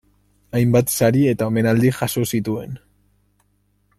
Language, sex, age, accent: Basque, male, 19-29, Mendebalekoa (Araba, Bizkaia, Gipuzkoako mendebaleko herri batzuk)